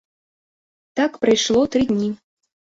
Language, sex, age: Belarusian, female, 19-29